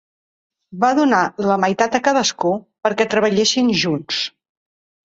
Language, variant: Catalan, Central